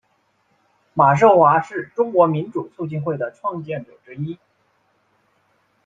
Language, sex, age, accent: Chinese, male, 19-29, 出生地：湖南省